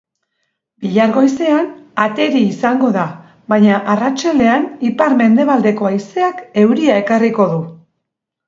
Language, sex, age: Basque, female, 60-69